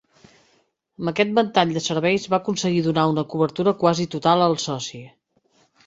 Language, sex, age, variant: Catalan, female, 30-39, Central